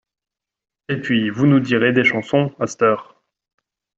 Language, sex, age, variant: French, male, 19-29, Français de métropole